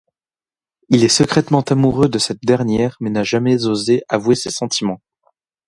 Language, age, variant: French, under 19, Français de métropole